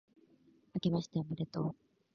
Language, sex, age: Japanese, female, 19-29